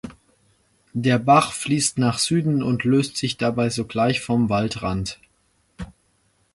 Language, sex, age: German, male, under 19